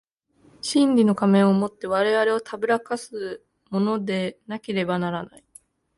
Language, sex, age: Japanese, female, 19-29